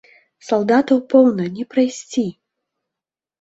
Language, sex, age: Belarusian, female, 30-39